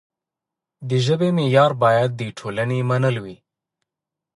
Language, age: Pashto, 19-29